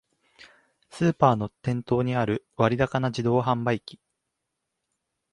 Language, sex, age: Japanese, male, 19-29